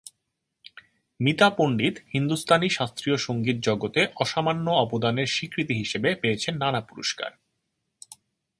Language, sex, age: Bengali, male, 30-39